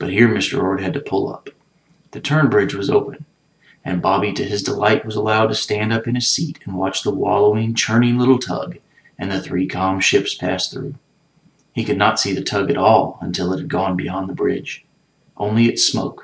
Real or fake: real